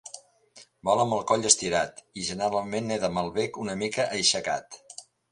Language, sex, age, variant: Catalan, male, 60-69, Central